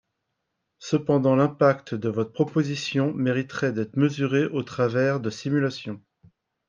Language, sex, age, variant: French, male, 30-39, Français de métropole